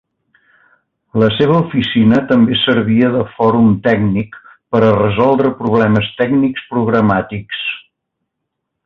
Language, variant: Catalan, Central